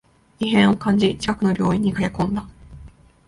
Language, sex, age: Japanese, female, 19-29